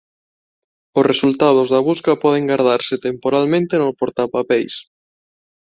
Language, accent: Galician, Neofalante